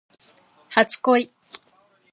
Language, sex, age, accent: Japanese, female, 19-29, 標準語